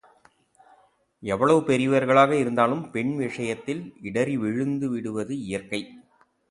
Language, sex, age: Tamil, male, 40-49